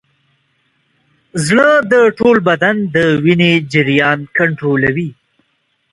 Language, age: Pashto, 19-29